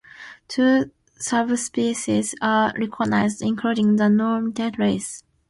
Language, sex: English, female